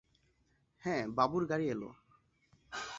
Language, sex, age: Bengali, male, 19-29